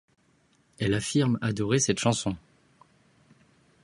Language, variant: French, Français de métropole